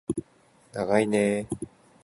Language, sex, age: Japanese, male, 19-29